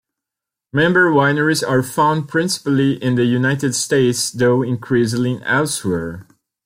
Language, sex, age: English, male, 30-39